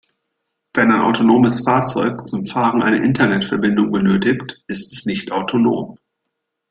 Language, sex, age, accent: German, male, 30-39, Deutschland Deutsch